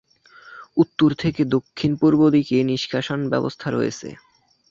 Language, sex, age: Bengali, male, under 19